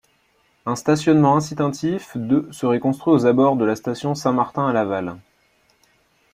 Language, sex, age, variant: French, male, 19-29, Français de métropole